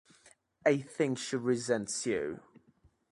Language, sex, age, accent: English, male, 19-29, England English